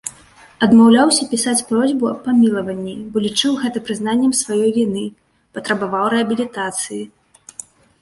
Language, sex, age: Belarusian, female, 30-39